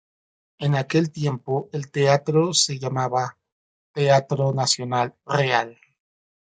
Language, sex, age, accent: Spanish, male, 40-49, México